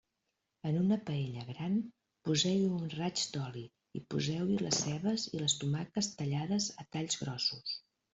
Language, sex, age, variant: Catalan, female, 50-59, Central